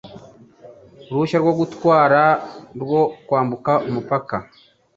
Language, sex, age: Kinyarwanda, male, 30-39